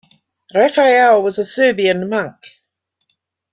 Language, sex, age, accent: English, female, 60-69, New Zealand English